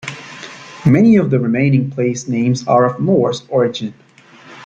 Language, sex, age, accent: English, male, 19-29, United States English